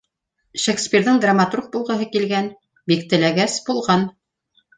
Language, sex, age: Bashkir, female, 50-59